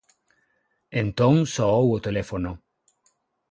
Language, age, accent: Galician, 40-49, Normativo (estándar); Neofalante